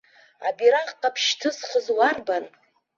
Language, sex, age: Abkhazian, female, 40-49